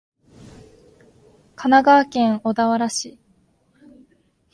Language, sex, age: Japanese, female, 19-29